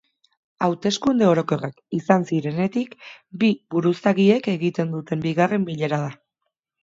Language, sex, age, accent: Basque, female, 30-39, Erdialdekoa edo Nafarra (Gipuzkoa, Nafarroa)